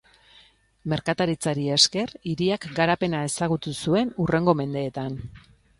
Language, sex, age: Basque, female, 40-49